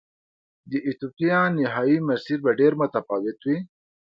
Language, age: Pashto, 19-29